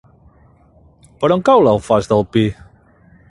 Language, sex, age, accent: Catalan, male, 40-49, Empordanès